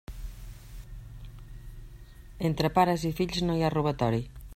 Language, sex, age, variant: Catalan, female, 50-59, Central